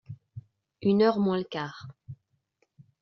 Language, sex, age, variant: French, female, 19-29, Français de métropole